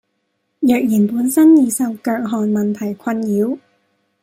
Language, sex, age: Cantonese, female, 19-29